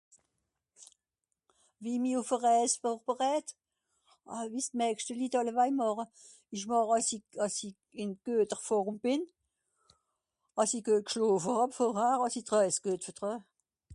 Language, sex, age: Swiss German, female, 60-69